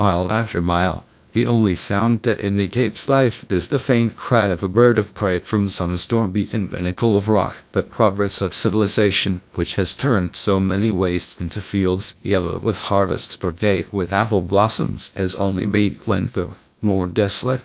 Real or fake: fake